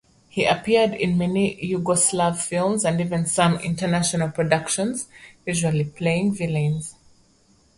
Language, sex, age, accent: English, female, 30-39, Southern African (South Africa, Zimbabwe, Namibia)